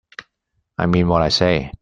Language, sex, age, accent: English, male, 40-49, Hong Kong English